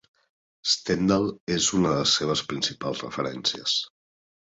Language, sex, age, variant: Catalan, male, 40-49, Nord-Occidental